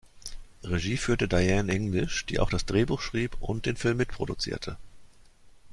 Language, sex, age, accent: German, male, 50-59, Deutschland Deutsch